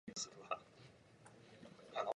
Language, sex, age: English, male, under 19